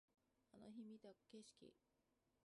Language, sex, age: Japanese, female, 50-59